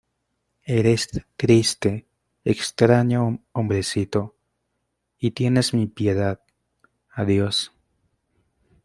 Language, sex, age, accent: Spanish, male, 19-29, Andino-Pacífico: Colombia, Perú, Ecuador, oeste de Bolivia y Venezuela andina